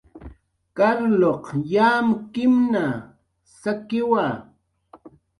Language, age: Jaqaru, 40-49